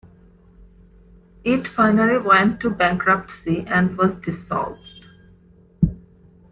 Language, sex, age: English, female, 19-29